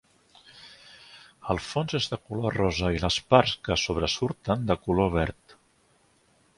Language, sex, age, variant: Catalan, male, 40-49, Central